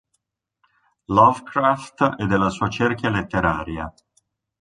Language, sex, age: Italian, male, 50-59